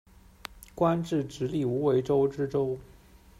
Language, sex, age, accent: Chinese, male, 19-29, 出生地：浙江省